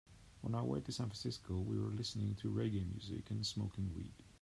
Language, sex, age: English, male, 40-49